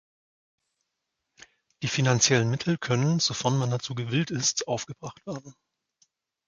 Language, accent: German, Deutschland Deutsch